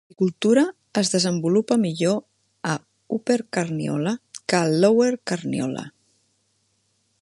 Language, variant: Catalan, Central